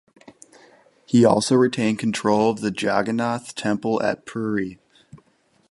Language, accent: English, United States English